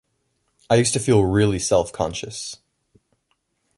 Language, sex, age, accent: English, male, under 19, United States English